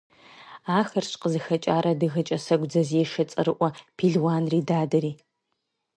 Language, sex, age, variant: Kabardian, female, 19-29, Адыгэбзэ (Къэбэрдей, Кирил, псоми зэдай)